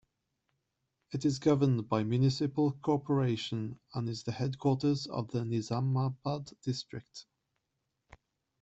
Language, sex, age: English, male, 30-39